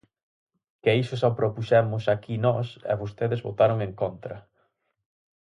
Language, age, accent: Galician, 19-29, Atlántico (seseo e gheada)